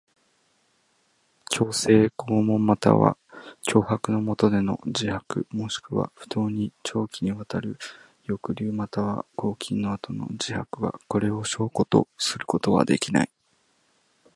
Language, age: Japanese, 19-29